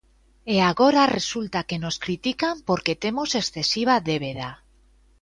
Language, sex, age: Galician, female, 40-49